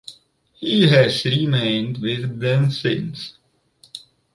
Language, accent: English, United States English; England English